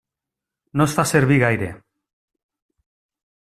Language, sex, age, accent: Catalan, male, 40-49, valencià